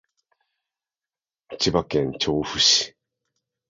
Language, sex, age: Japanese, male, 40-49